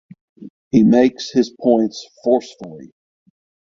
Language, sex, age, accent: English, male, 50-59, United States English; southern United States